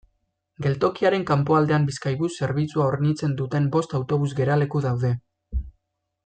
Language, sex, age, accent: Basque, male, 19-29, Mendebalekoa (Araba, Bizkaia, Gipuzkoako mendebaleko herri batzuk)